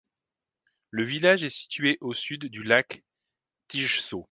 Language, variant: French, Français de métropole